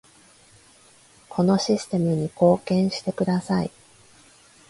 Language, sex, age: Japanese, female, 30-39